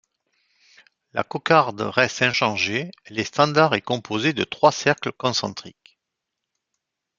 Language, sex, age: French, male, 50-59